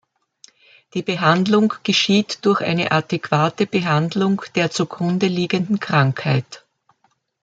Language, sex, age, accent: German, female, 70-79, Österreichisches Deutsch